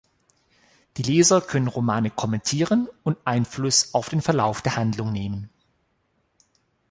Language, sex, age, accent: German, male, 40-49, Deutschland Deutsch